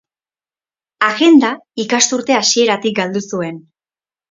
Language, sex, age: Basque, female, 19-29